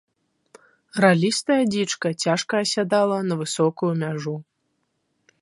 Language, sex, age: Belarusian, female, 19-29